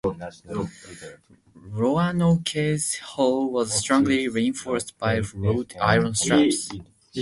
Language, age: English, under 19